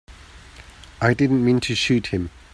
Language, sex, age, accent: English, male, 30-39, England English